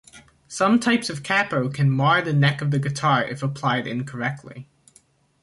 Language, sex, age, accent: English, male, 19-29, United States English